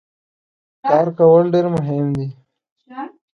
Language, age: Pashto, under 19